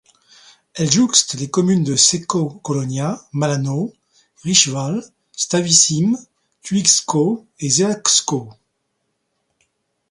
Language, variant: French, Français de métropole